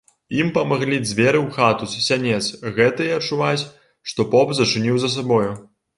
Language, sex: Belarusian, male